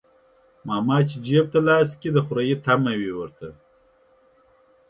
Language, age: Pashto, 30-39